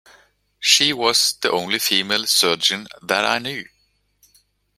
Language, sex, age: English, male, 40-49